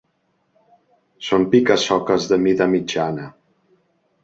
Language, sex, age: Catalan, male, 40-49